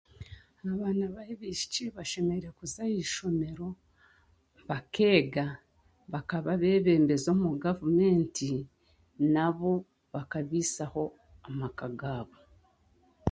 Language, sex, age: Chiga, female, 30-39